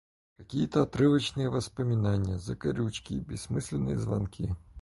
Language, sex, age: Russian, male, 30-39